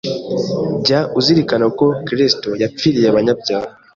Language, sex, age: Kinyarwanda, male, 19-29